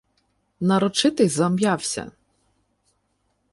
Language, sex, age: Ukrainian, female, 30-39